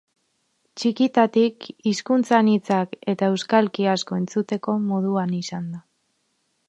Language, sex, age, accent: Basque, female, 19-29, Mendebalekoa (Araba, Bizkaia, Gipuzkoako mendebaleko herri batzuk)